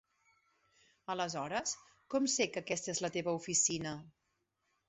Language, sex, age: Catalan, female, 40-49